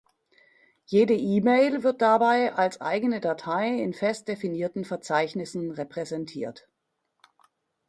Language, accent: German, Deutschland Deutsch